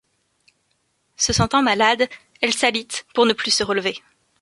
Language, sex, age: French, female, 19-29